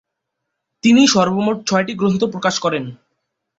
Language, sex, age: Bengali, male, 19-29